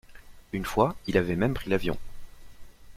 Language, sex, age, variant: French, male, 19-29, Français de métropole